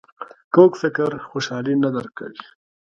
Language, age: Pashto, 19-29